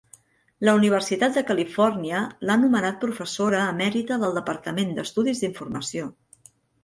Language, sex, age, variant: Catalan, female, 50-59, Central